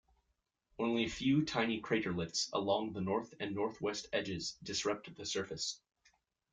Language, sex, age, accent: English, male, 19-29, United States English